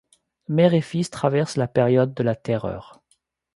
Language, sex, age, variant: French, male, 40-49, Français de métropole